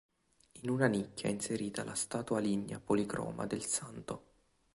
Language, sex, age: Italian, male, 19-29